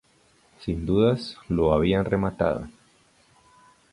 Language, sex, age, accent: Spanish, male, 30-39, Andino-Pacífico: Colombia, Perú, Ecuador, oeste de Bolivia y Venezuela andina